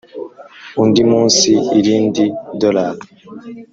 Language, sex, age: Kinyarwanda, male, 19-29